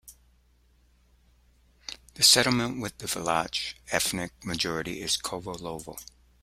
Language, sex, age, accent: English, male, 50-59, United States English